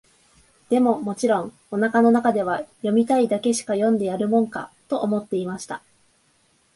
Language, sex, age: Japanese, female, 19-29